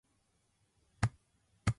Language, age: Japanese, 19-29